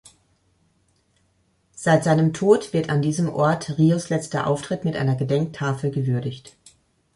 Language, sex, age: German, female, 40-49